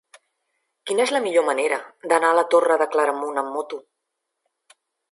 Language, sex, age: Catalan, female, 40-49